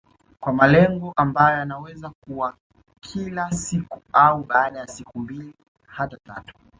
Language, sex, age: Swahili, male, 19-29